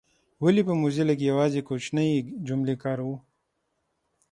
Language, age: Pashto, 40-49